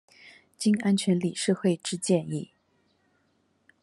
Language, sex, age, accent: Chinese, female, 40-49, 出生地：臺北市